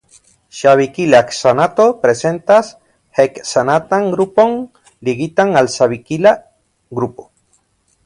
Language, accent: Esperanto, Internacia